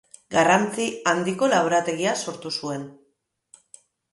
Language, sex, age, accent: Basque, female, 40-49, Mendebalekoa (Araba, Bizkaia, Gipuzkoako mendebaleko herri batzuk)